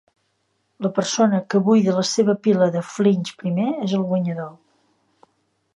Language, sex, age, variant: Catalan, female, 60-69, Central